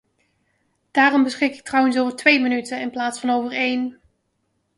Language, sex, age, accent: Dutch, female, 30-39, Nederlands Nederlands